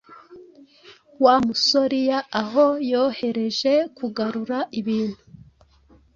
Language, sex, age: Kinyarwanda, female, 30-39